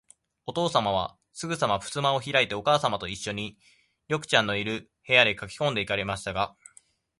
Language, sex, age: Japanese, male, 19-29